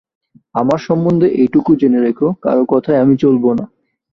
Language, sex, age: Bengali, male, 19-29